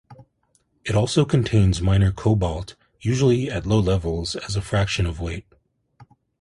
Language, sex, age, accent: English, male, 40-49, United States English